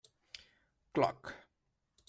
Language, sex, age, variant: Catalan, male, 19-29, Central